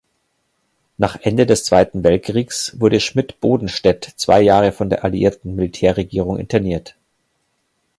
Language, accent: German, Deutschland Deutsch